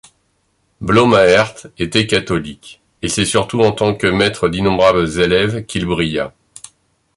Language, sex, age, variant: French, male, 50-59, Français de métropole